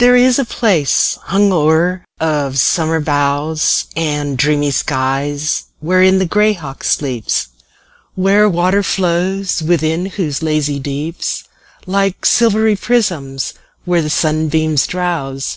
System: none